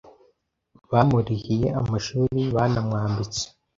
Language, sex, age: Kinyarwanda, male, under 19